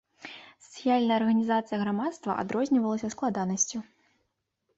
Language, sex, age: Belarusian, female, 19-29